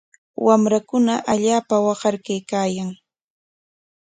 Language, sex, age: Corongo Ancash Quechua, female, 30-39